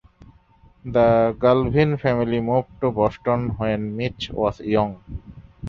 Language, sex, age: English, male, 19-29